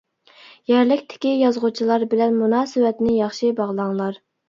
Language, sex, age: Uyghur, female, 19-29